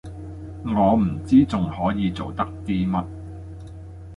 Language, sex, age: Cantonese, male, 30-39